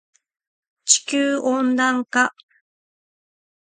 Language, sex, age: Japanese, female, 40-49